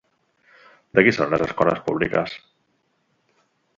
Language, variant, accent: Catalan, Central, central